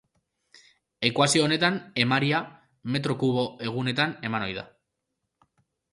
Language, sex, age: Basque, male, 19-29